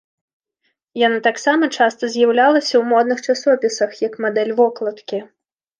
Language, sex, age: Belarusian, female, 19-29